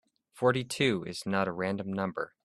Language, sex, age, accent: English, male, 19-29, United States English